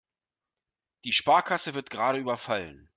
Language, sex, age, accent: German, male, 40-49, Deutschland Deutsch